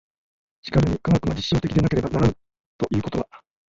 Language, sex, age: Japanese, male, 60-69